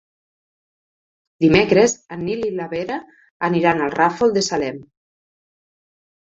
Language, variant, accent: Catalan, Nord-Occidental, Tortosí